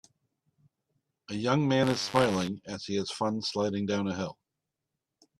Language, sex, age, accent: English, male, 50-59, United States English